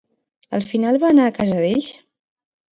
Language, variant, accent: Catalan, Central, central